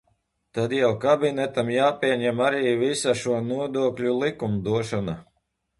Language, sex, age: Latvian, male, 40-49